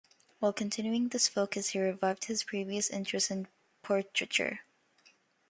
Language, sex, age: English, female, under 19